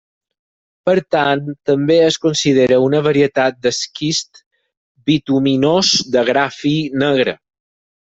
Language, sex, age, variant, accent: Catalan, male, 30-39, Balear, mallorquí